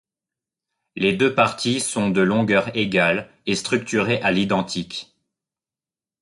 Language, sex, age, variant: French, male, 19-29, Français de métropole